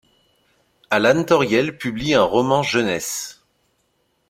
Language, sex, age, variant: French, male, 30-39, Français de métropole